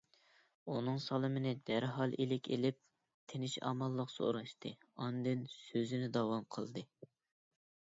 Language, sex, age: Uyghur, male, 19-29